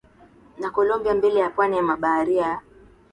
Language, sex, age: Swahili, female, 19-29